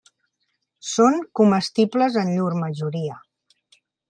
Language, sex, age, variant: Catalan, female, 50-59, Central